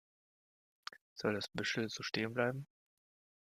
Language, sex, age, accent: German, male, 19-29, Deutschland Deutsch